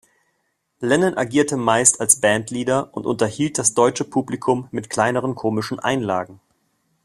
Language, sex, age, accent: German, male, 30-39, Deutschland Deutsch